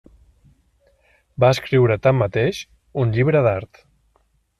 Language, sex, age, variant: Catalan, male, 30-39, Nord-Occidental